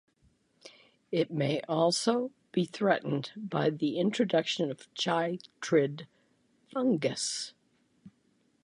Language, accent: English, United States English